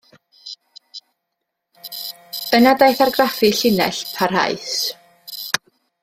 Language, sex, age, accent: Welsh, female, 19-29, Y Deyrnas Unedig Cymraeg